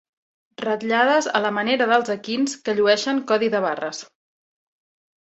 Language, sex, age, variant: Catalan, female, 30-39, Central